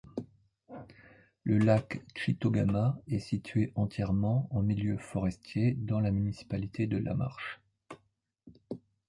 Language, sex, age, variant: French, male, 50-59, Français de métropole